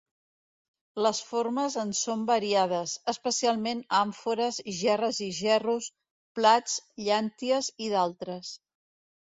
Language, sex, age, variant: Catalan, female, 50-59, Central